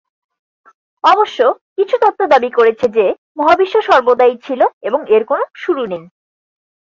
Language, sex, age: Bengali, female, 19-29